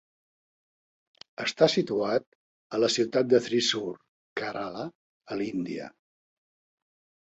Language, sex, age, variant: Catalan, male, 70-79, Central